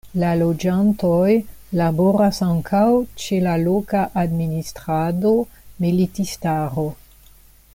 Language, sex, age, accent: Esperanto, female, 60-69, Internacia